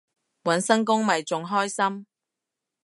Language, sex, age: Cantonese, female, 30-39